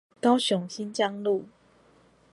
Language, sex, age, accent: Chinese, female, 40-49, 出生地：臺北市